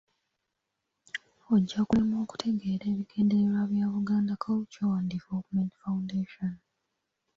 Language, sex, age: Ganda, female, 19-29